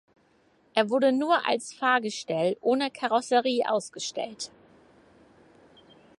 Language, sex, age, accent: German, female, 19-29, Deutschland Deutsch